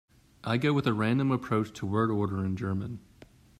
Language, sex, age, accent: English, male, 30-39, United States English